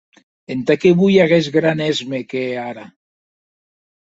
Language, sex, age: Occitan, male, 60-69